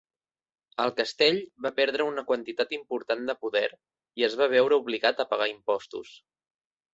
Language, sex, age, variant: Catalan, male, 19-29, Central